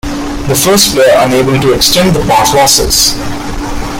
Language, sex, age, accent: English, male, 19-29, India and South Asia (India, Pakistan, Sri Lanka)